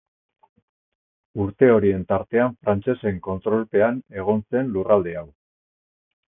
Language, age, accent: Basque, 60-69, Erdialdekoa edo Nafarra (Gipuzkoa, Nafarroa)